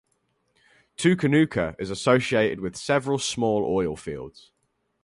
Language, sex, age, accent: English, male, 90+, England English